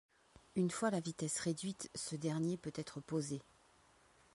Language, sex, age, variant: French, female, 50-59, Français de métropole